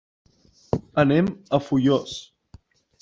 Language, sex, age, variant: Catalan, male, 19-29, Central